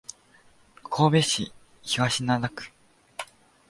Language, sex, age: Japanese, male, 19-29